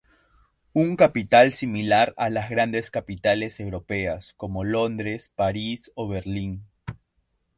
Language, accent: Spanish, Andino-Pacífico: Colombia, Perú, Ecuador, oeste de Bolivia y Venezuela andina